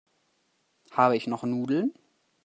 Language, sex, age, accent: German, male, under 19, Deutschland Deutsch